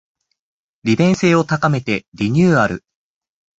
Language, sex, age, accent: Japanese, male, 19-29, 標準語